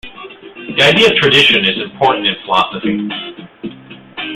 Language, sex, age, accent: English, male, 19-29, United States English